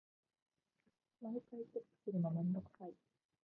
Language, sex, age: Japanese, female, 19-29